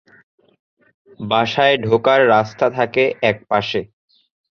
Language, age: Bengali, 19-29